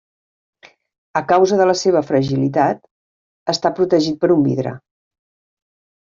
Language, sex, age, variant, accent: Catalan, female, 50-59, Central, central